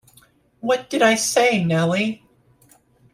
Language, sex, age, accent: English, female, 30-39, United States English